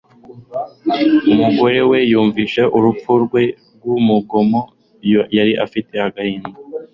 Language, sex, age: Kinyarwanda, male, under 19